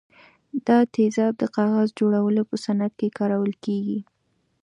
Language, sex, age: Pashto, female, 19-29